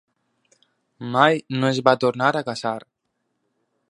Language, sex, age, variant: Catalan, male, under 19, Alacantí